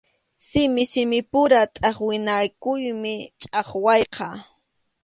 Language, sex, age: Arequipa-La Unión Quechua, female, 30-39